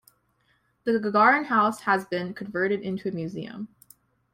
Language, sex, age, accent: English, female, 19-29, United States English